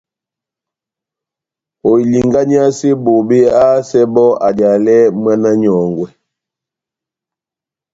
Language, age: Batanga, 60-69